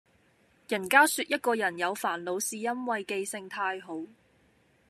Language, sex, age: Cantonese, female, 19-29